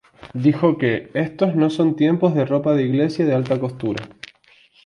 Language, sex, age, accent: Spanish, male, 19-29, España: Sur peninsular (Andalucia, Extremadura, Murcia)